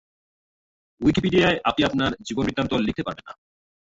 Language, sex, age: Bengali, male, 30-39